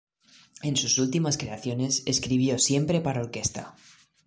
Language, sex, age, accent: Spanish, male, 19-29, España: Centro-Sur peninsular (Madrid, Toledo, Castilla-La Mancha)